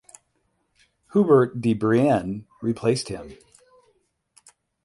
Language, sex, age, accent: English, male, 40-49, United States English; Midwestern